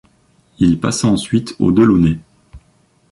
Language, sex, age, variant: French, male, under 19, Français de métropole